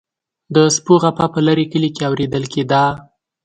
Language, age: Pashto, 19-29